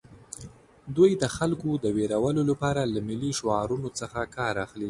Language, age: Pashto, under 19